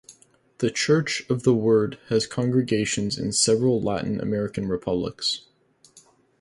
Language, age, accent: English, 19-29, Canadian English